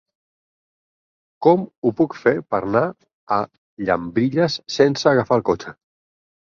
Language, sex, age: Catalan, male, 40-49